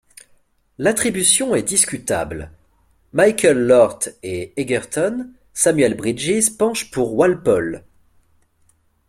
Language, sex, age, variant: French, male, 19-29, Français de métropole